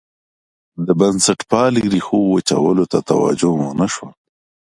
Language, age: Pashto, 19-29